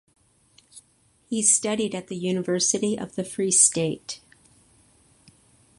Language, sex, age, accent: English, female, 60-69, United States English